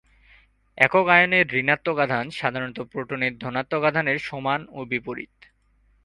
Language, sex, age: Bengali, male, 19-29